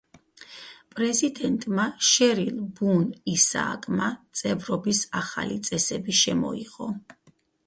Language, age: Georgian, 40-49